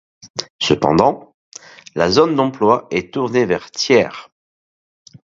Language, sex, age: French, male, 40-49